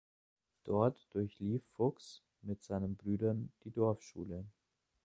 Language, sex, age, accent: German, male, under 19, Deutschland Deutsch